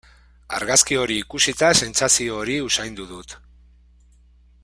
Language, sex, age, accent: Basque, male, 30-39, Mendebalekoa (Araba, Bizkaia, Gipuzkoako mendebaleko herri batzuk)